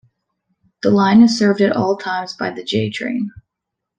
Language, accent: English, Canadian English